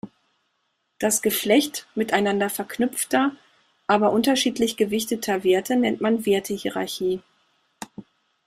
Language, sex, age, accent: German, female, 40-49, Deutschland Deutsch